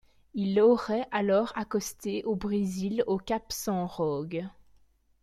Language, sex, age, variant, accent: French, female, 19-29, Français d'Europe, Français de Belgique